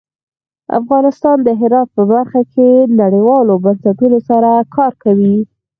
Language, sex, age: Pashto, female, 19-29